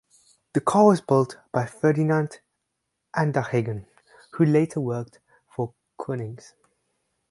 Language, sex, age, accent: English, male, under 19, Southern African (South Africa, Zimbabwe, Namibia)